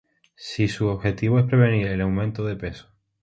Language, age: Spanish, 19-29